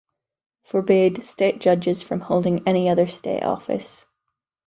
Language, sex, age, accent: English, female, 30-39, Northern Irish; yorkshire